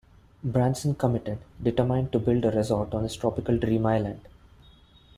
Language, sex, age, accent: English, male, 19-29, India and South Asia (India, Pakistan, Sri Lanka)